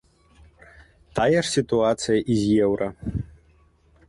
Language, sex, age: Belarusian, male, 19-29